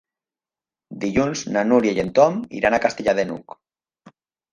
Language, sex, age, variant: Catalan, male, 40-49, Nord-Occidental